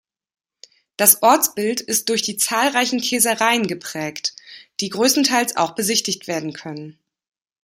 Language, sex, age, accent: German, female, 30-39, Deutschland Deutsch